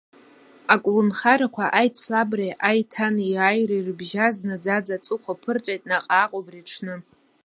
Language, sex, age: Abkhazian, female, under 19